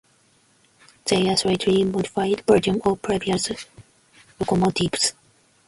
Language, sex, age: English, female, 19-29